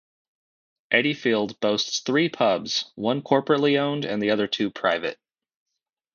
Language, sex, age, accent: English, male, 30-39, United States English